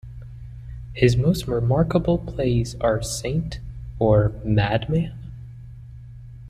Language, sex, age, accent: English, male, 19-29, United States English